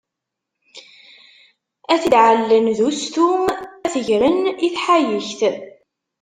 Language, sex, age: Kabyle, female, 19-29